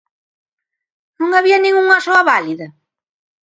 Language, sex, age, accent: Galician, female, 60-69, Normativo (estándar)